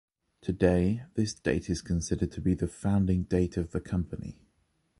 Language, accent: English, England English